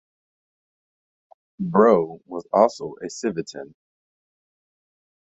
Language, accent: English, United States English